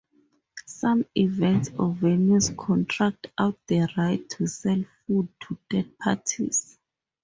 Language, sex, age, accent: English, female, 30-39, Southern African (South Africa, Zimbabwe, Namibia)